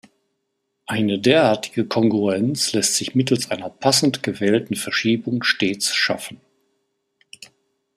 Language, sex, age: German, male, 60-69